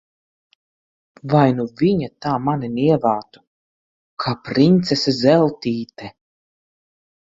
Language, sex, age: Latvian, female, 30-39